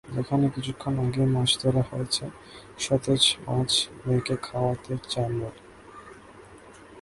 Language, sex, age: Bengali, male, 19-29